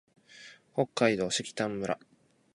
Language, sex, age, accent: Japanese, male, 19-29, 東京